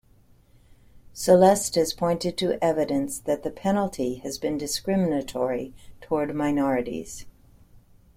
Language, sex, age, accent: English, female, 60-69, United States English